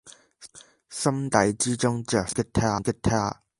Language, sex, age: Cantonese, male, under 19